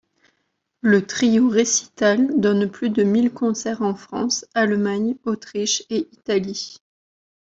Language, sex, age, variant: French, female, 30-39, Français de métropole